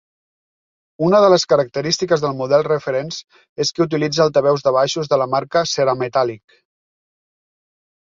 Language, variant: Catalan, Nord-Occidental